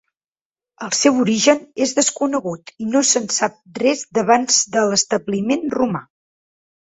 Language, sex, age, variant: Catalan, female, 19-29, Central